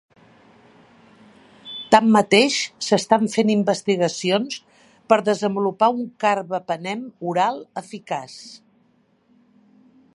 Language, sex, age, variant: Catalan, female, 70-79, Central